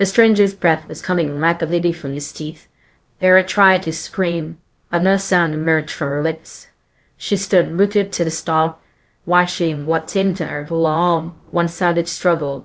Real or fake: fake